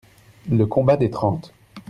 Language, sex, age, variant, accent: French, male, 30-39, Français d'Europe, Français de Belgique